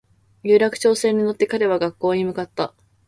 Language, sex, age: Japanese, female, 19-29